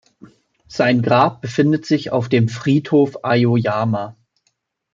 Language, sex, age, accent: German, male, 19-29, Deutschland Deutsch